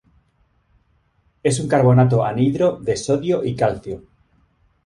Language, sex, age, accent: Spanish, male, 30-39, España: Norte peninsular (Asturias, Castilla y León, Cantabria, País Vasco, Navarra, Aragón, La Rioja, Guadalajara, Cuenca)